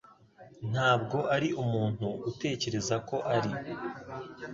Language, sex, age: Kinyarwanda, male, 19-29